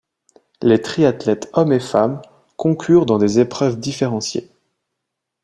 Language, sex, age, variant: French, male, 19-29, Français de métropole